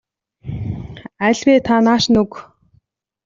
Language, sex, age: Mongolian, female, 19-29